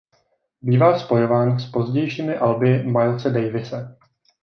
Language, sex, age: Czech, male, 40-49